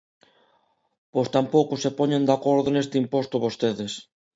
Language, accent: Galician, Neofalante